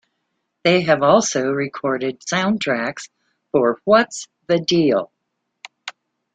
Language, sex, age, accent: English, female, 60-69, United States English